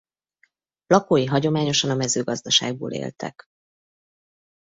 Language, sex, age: Hungarian, female, 30-39